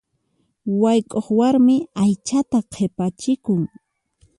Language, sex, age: Puno Quechua, female, 19-29